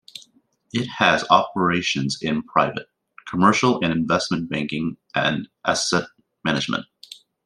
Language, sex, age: English, male, 19-29